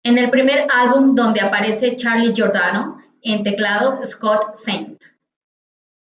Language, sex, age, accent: Spanish, female, 40-49, México